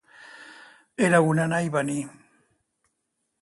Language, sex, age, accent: Catalan, male, 60-69, Barceloní